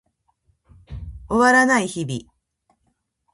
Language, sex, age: Japanese, female, 50-59